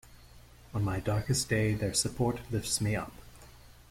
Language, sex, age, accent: English, male, 40-49, United States English